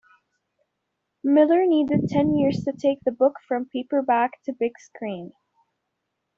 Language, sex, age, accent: English, female, 19-29, United States English